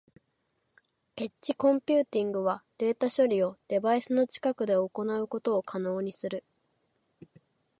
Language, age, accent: Japanese, 19-29, 標準語